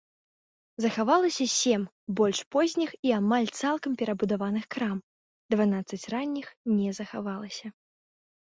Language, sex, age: Belarusian, female, 19-29